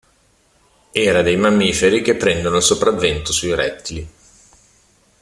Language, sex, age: Italian, male, 50-59